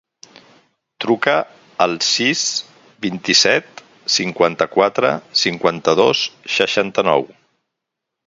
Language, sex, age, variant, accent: Catalan, male, 50-59, Central, Barceloní